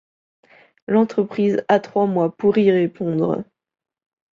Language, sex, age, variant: French, female, 19-29, Français de métropole